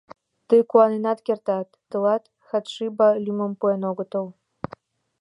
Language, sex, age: Mari, female, under 19